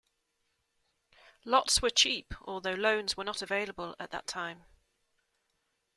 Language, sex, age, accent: English, female, 40-49, England English